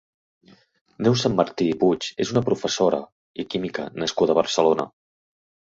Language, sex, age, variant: Catalan, male, 30-39, Central